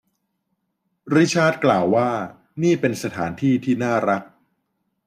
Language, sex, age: Thai, male, 30-39